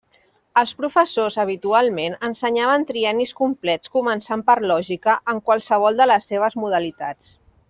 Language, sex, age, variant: Catalan, female, 40-49, Central